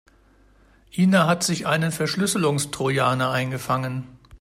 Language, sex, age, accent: German, male, 50-59, Deutschland Deutsch